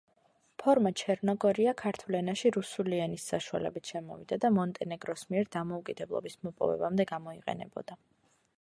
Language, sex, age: Georgian, female, 19-29